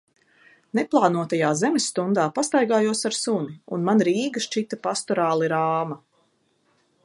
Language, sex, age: Latvian, female, 40-49